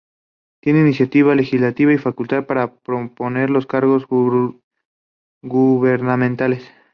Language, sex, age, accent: Spanish, male, 19-29, México